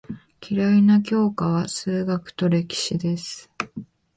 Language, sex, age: Japanese, female, 19-29